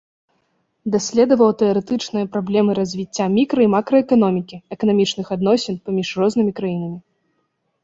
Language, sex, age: Belarusian, female, 19-29